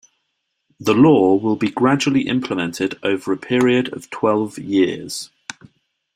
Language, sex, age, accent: English, male, 30-39, England English